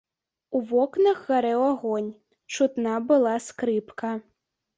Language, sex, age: Belarusian, female, under 19